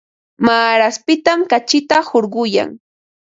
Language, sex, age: Ambo-Pasco Quechua, female, 30-39